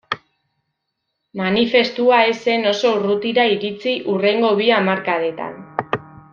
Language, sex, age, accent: Basque, female, 19-29, Mendebalekoa (Araba, Bizkaia, Gipuzkoako mendebaleko herri batzuk)